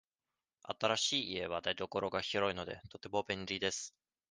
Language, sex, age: Japanese, male, 19-29